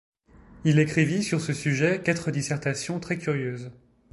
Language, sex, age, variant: French, male, 19-29, Français de métropole